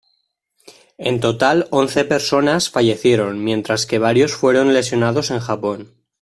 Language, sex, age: Spanish, male, 19-29